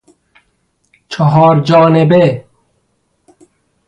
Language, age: Persian, 30-39